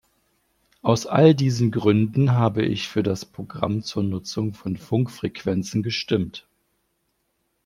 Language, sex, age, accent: German, male, 40-49, Deutschland Deutsch